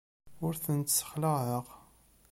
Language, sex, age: Kabyle, male, 30-39